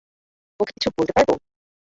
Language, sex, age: Bengali, female, 19-29